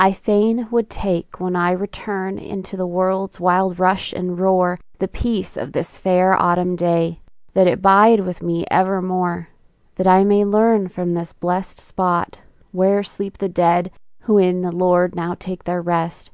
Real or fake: real